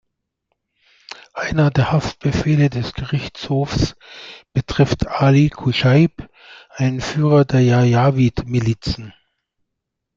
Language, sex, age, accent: German, male, 60-69, Deutschland Deutsch